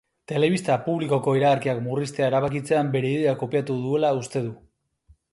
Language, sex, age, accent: Basque, male, 30-39, Mendebalekoa (Araba, Bizkaia, Gipuzkoako mendebaleko herri batzuk)